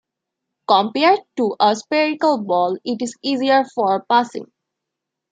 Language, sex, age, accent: English, female, 19-29, India and South Asia (India, Pakistan, Sri Lanka)